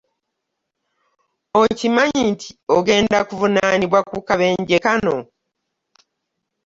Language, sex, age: Ganda, female, 50-59